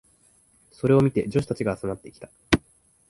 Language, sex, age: Japanese, male, 19-29